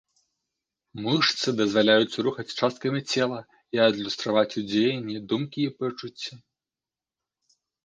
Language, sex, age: Belarusian, male, 19-29